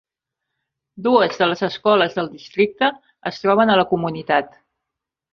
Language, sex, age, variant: Catalan, female, 40-49, Central